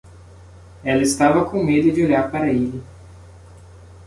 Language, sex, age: Portuguese, male, 19-29